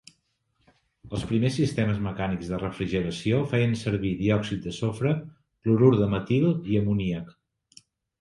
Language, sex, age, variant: Catalan, male, 50-59, Central